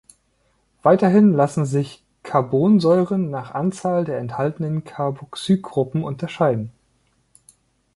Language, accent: German, Deutschland Deutsch